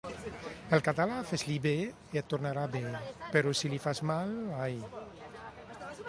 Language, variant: Catalan, Central